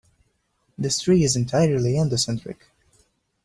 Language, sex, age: English, male, under 19